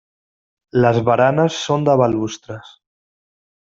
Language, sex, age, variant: Catalan, male, 30-39, Central